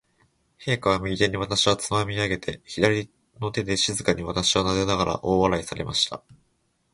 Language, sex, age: Japanese, male, 19-29